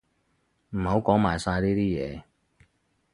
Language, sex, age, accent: Cantonese, male, 30-39, 广州音